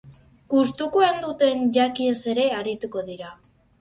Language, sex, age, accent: Basque, female, 40-49, Erdialdekoa edo Nafarra (Gipuzkoa, Nafarroa)